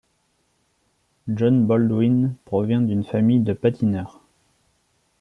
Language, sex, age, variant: French, male, 19-29, Français de métropole